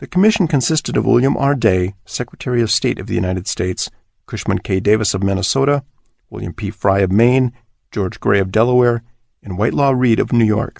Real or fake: real